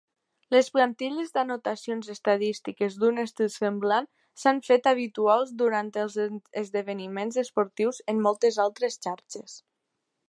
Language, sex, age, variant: Catalan, female, under 19, Nord-Occidental